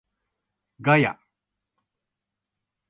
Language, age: Japanese, 50-59